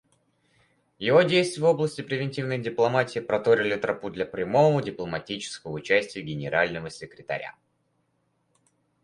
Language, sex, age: Russian, male, under 19